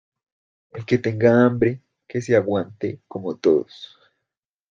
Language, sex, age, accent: Spanish, male, under 19, Andino-Pacífico: Colombia, Perú, Ecuador, oeste de Bolivia y Venezuela andina